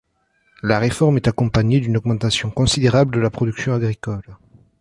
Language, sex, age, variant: French, male, 30-39, Français de métropole